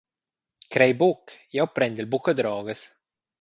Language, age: Romansh, 30-39